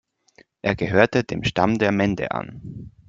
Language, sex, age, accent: German, male, 19-29, Österreichisches Deutsch